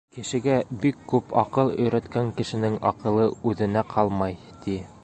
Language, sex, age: Bashkir, male, 30-39